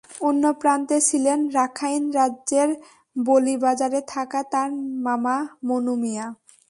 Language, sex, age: Bengali, female, 19-29